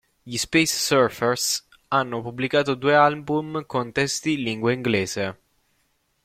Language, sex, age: Italian, male, 19-29